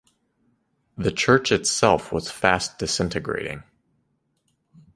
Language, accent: English, United States English